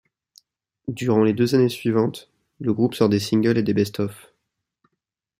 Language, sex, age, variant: French, male, 19-29, Français de métropole